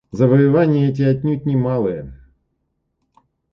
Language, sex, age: Russian, male, 30-39